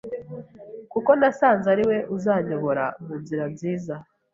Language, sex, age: Kinyarwanda, female, 19-29